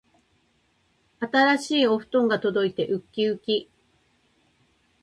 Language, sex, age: Japanese, female, 50-59